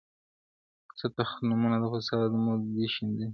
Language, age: Pashto, 19-29